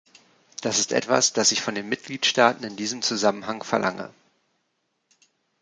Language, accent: German, Deutschland Deutsch